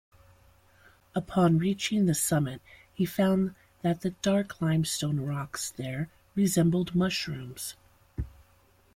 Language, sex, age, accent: English, female, 40-49, United States English